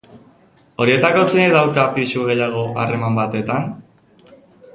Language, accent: Basque, Erdialdekoa edo Nafarra (Gipuzkoa, Nafarroa)